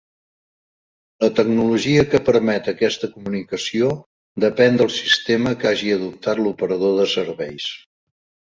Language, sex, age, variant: Catalan, male, 60-69, Central